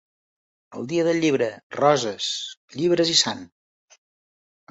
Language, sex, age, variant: Catalan, male, 60-69, Central